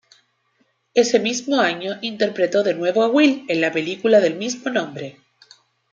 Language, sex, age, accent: Spanish, female, 19-29, Chileno: Chile, Cuyo